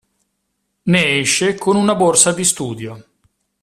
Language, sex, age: Italian, male, 40-49